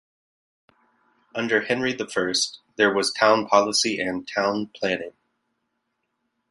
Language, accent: English, United States English